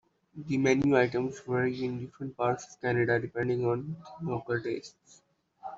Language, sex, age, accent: English, male, under 19, India and South Asia (India, Pakistan, Sri Lanka)